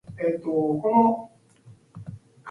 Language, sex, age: English, female, 19-29